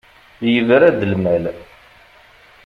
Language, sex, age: Kabyle, male, 40-49